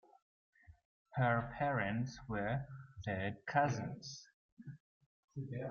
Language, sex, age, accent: English, male, 19-29, Southern African (South Africa, Zimbabwe, Namibia)